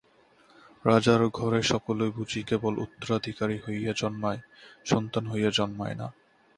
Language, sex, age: Bengali, male, 19-29